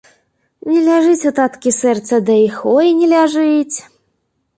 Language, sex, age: Belarusian, female, 19-29